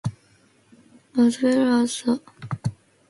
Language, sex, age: English, female, 19-29